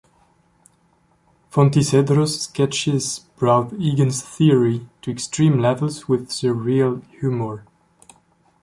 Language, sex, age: English, male, 19-29